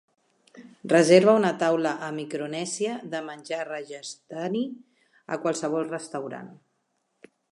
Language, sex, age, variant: Catalan, female, 50-59, Central